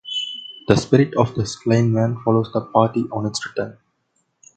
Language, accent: English, India and South Asia (India, Pakistan, Sri Lanka)